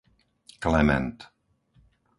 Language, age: Slovak, 50-59